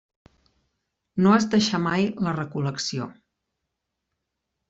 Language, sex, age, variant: Catalan, female, 50-59, Central